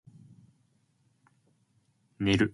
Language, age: English, 19-29